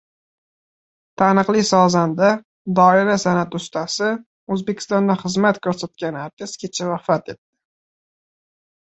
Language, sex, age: Uzbek, male, 19-29